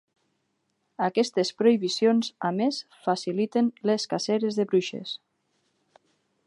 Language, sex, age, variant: Catalan, female, 30-39, Nord-Occidental